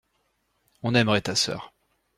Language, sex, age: French, male, 40-49